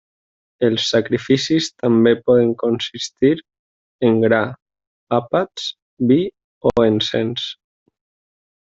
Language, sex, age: Catalan, male, 19-29